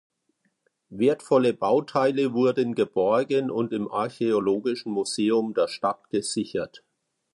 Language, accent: German, Deutschland Deutsch